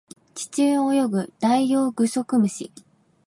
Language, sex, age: Japanese, female, 19-29